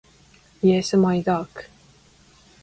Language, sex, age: Japanese, female, 19-29